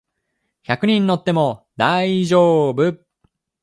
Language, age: Japanese, 19-29